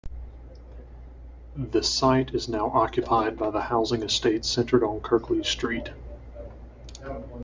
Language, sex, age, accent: English, male, 19-29, United States English